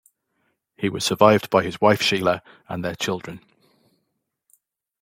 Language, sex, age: English, male, 40-49